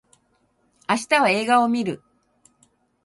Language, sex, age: Japanese, female, 60-69